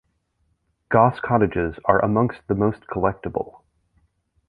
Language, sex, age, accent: English, male, 30-39, United States English